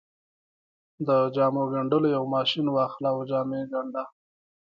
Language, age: Pashto, 30-39